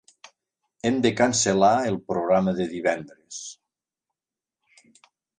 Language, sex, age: Catalan, male, 60-69